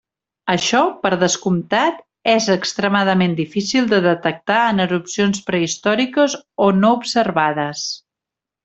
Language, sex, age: Catalan, female, 50-59